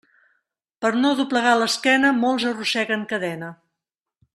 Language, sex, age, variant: Catalan, female, 40-49, Central